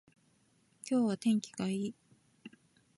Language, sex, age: Japanese, female, 30-39